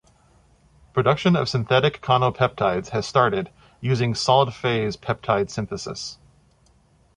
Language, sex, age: English, male, 40-49